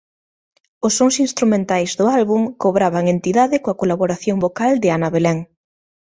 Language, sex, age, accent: Galician, female, 19-29, Normativo (estándar)